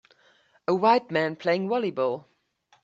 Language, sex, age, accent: English, male, 19-29, United States English